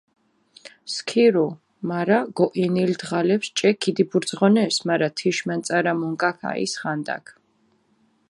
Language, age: Mingrelian, 40-49